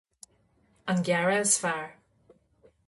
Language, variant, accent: Irish, Gaeilge na Mumhan, Cainteoir líofa, ní ó dhúchas